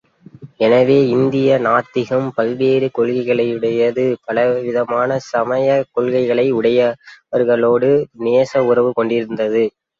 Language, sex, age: Tamil, male, 19-29